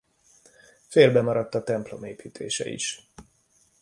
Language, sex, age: Hungarian, male, 50-59